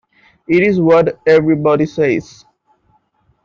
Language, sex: English, male